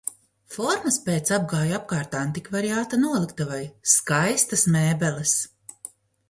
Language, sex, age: Latvian, female, 40-49